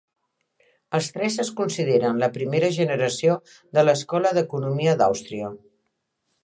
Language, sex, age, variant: Catalan, female, 60-69, Central